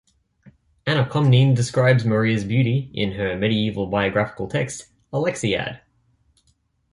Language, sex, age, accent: English, male, 19-29, Australian English